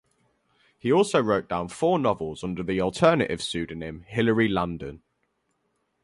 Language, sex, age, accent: English, male, 90+, England English